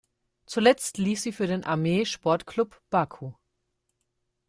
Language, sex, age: German, female, 19-29